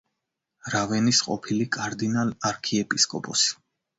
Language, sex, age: Georgian, male, 30-39